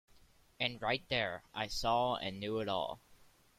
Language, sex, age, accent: English, male, under 19, United States English